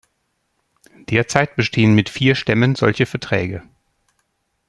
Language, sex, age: German, male, 40-49